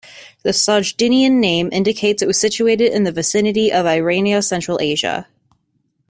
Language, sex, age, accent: English, female, 19-29, United States English